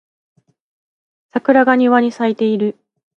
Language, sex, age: Japanese, female, 30-39